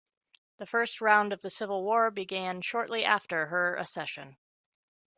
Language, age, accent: English, 30-39, United States English